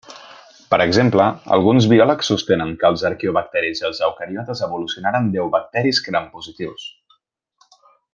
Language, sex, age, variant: Catalan, male, 19-29, Central